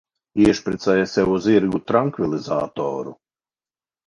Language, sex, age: Latvian, male, 50-59